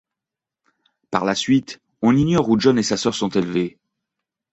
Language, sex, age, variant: French, male, 30-39, Français de métropole